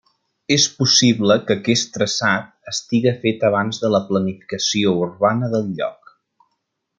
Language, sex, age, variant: Catalan, male, 30-39, Central